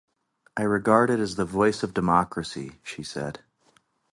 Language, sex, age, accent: English, male, 30-39, United States English